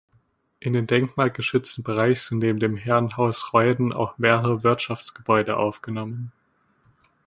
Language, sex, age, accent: German, male, under 19, Deutschland Deutsch